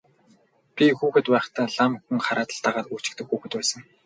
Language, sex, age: Mongolian, male, 19-29